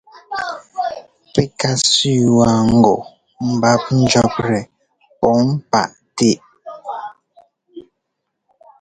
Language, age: Ngomba, 19-29